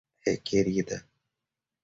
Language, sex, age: Portuguese, male, 30-39